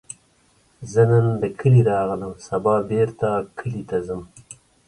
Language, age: Pashto, 60-69